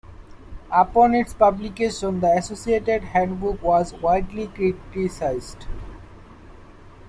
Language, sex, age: English, male, 19-29